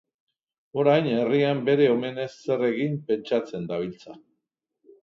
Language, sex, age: Basque, male, 60-69